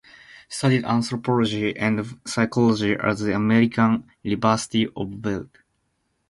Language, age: English, 19-29